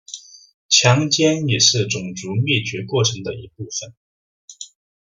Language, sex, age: Chinese, male, 19-29